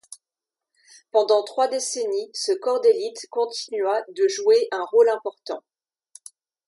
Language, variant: French, Français de métropole